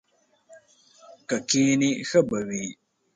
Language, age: Pashto, 19-29